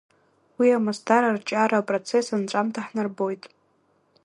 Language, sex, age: Abkhazian, female, under 19